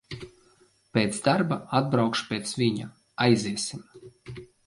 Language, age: Latvian, 40-49